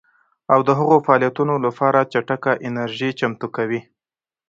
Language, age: Pashto, 19-29